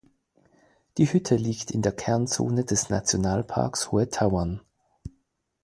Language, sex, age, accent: German, male, 40-49, Schweizerdeutsch